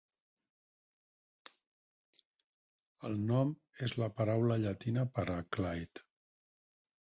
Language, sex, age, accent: Catalan, male, 40-49, Barcelona